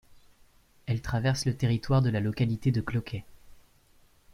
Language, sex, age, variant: French, male, 19-29, Français de métropole